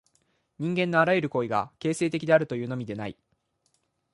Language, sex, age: Japanese, male, 19-29